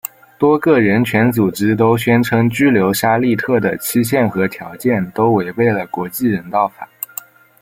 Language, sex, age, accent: Chinese, male, under 19, 出生地：浙江省